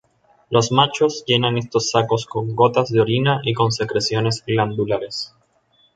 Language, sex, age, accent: Spanish, male, 19-29, Caribe: Cuba, Venezuela, Puerto Rico, República Dominicana, Panamá, Colombia caribeña, México caribeño, Costa del golfo de México